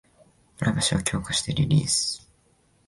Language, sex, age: Japanese, male, 19-29